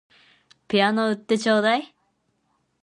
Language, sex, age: Japanese, female, 19-29